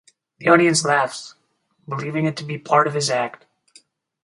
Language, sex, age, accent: English, male, 40-49, United States English